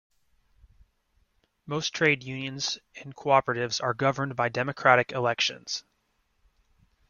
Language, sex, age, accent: English, male, 19-29, United States English